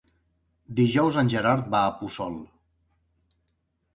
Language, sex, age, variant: Catalan, male, 40-49, Central